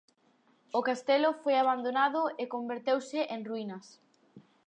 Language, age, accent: Galician, 40-49, Oriental (común en zona oriental)